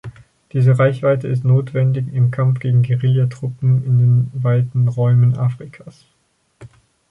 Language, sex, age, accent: German, male, 19-29, Deutschland Deutsch; Schweizerdeutsch